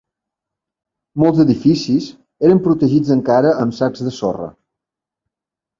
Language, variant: Catalan, Balear